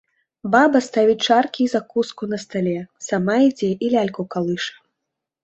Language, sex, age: Belarusian, female, 30-39